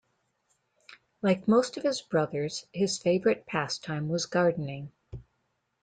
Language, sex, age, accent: English, female, 50-59, United States English